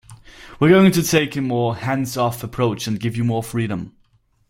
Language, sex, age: English, male, 19-29